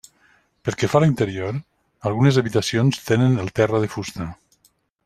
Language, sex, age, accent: Catalan, male, 50-59, valencià